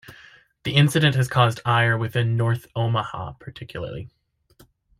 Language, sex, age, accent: English, male, 30-39, United States English